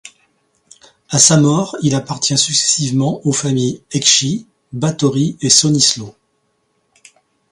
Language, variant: French, Français de métropole